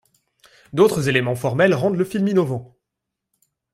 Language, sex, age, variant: French, male, 19-29, Français de métropole